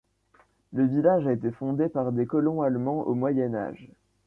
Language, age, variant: French, under 19, Français de métropole